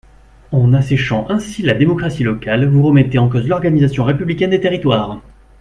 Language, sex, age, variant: French, male, 30-39, Français de métropole